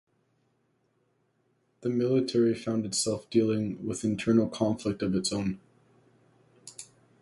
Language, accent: English, Canadian English